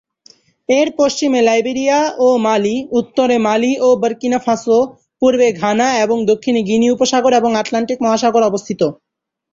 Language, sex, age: Bengali, male, 19-29